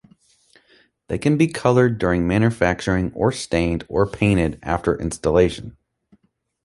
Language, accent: English, United States English